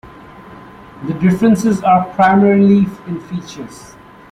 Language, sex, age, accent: English, male, 30-39, India and South Asia (India, Pakistan, Sri Lanka)